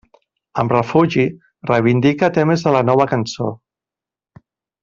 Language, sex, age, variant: Catalan, male, 40-49, Central